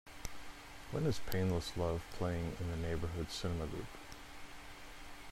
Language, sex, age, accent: English, male, 40-49, United States English